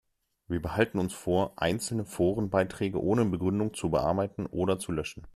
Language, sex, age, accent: German, male, 30-39, Deutschland Deutsch